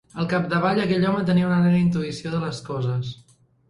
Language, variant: Catalan, Central